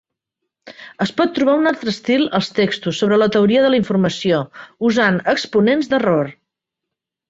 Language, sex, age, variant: Catalan, female, 50-59, Central